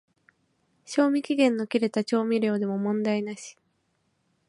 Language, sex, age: Japanese, female, 19-29